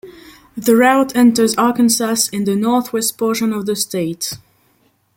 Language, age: English, 19-29